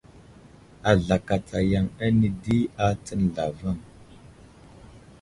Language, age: Wuzlam, 19-29